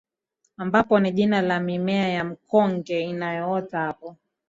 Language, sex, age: Swahili, female, 19-29